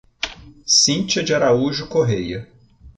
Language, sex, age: Portuguese, male, 50-59